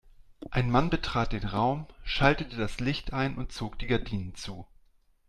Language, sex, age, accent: German, male, 40-49, Deutschland Deutsch